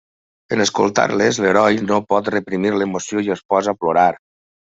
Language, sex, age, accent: Catalan, male, 50-59, valencià